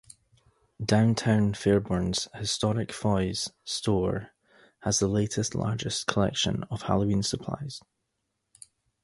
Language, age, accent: English, 30-39, Scottish English